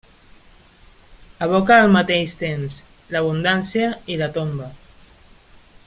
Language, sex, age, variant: Catalan, female, 30-39, Central